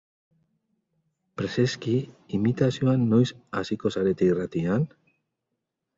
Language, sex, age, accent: Basque, male, 50-59, Mendebalekoa (Araba, Bizkaia, Gipuzkoako mendebaleko herri batzuk)